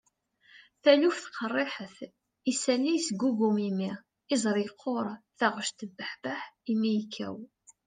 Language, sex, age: Kabyle, female, 40-49